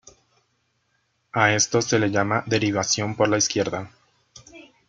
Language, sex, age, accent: Spanish, male, 19-29, Andino-Pacífico: Colombia, Perú, Ecuador, oeste de Bolivia y Venezuela andina